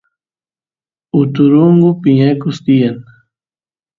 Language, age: Santiago del Estero Quichua, 40-49